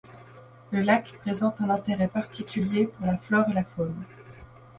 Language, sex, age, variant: French, female, 19-29, Français de métropole